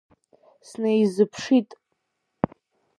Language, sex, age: Abkhazian, female, under 19